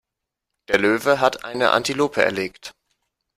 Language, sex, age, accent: German, male, 19-29, Deutschland Deutsch